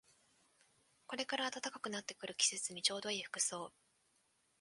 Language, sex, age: Japanese, female, 19-29